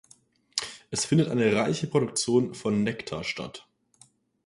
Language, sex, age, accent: German, male, 19-29, Deutschland Deutsch